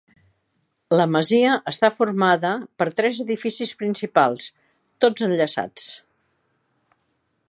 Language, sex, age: Catalan, female, 60-69